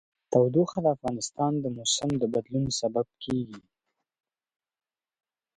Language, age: Pashto, under 19